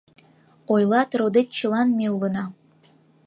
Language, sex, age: Mari, female, under 19